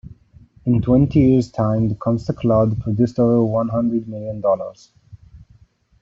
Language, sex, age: English, male, 19-29